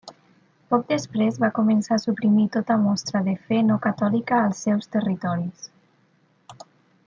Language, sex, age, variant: Catalan, female, 30-39, Nord-Occidental